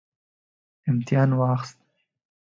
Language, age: Pashto, 19-29